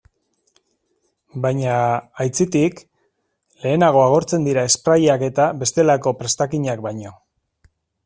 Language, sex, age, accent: Basque, male, 40-49, Erdialdekoa edo Nafarra (Gipuzkoa, Nafarroa)